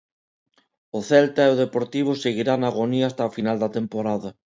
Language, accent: Galician, Neofalante